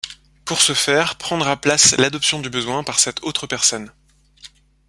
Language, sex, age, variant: French, male, 30-39, Français de métropole